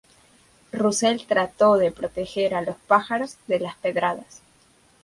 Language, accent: Spanish, Andino-Pacífico: Colombia, Perú, Ecuador, oeste de Bolivia y Venezuela andina